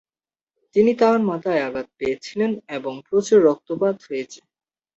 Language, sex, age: Bengali, male, under 19